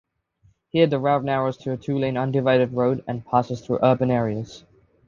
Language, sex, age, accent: English, male, 19-29, England English